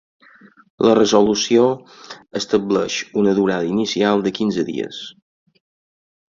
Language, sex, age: Catalan, male, 50-59